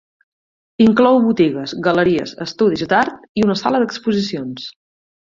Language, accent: Catalan, Empordanès